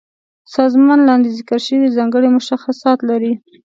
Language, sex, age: Pashto, female, 19-29